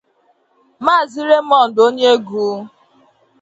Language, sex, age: Igbo, female, 19-29